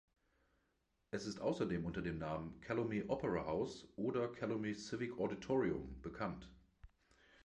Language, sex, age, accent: German, male, 30-39, Deutschland Deutsch